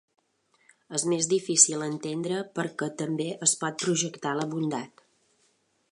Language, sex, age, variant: Catalan, female, 40-49, Balear